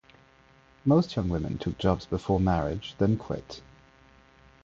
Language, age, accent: English, 30-39, England English